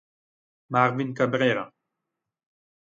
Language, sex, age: Italian, male, 40-49